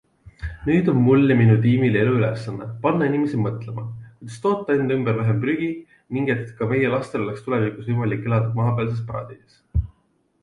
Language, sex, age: Estonian, female, 19-29